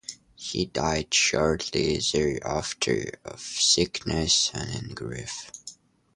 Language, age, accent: English, under 19, United States English